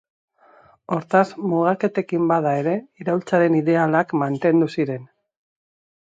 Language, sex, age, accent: Basque, female, 40-49, Mendebalekoa (Araba, Bizkaia, Gipuzkoako mendebaleko herri batzuk)